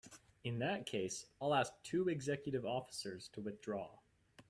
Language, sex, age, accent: English, male, 19-29, United States English